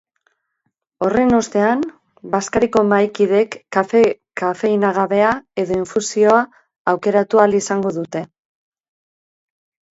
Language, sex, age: Basque, female, 50-59